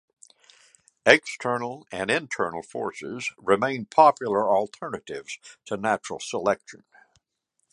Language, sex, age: English, male, 70-79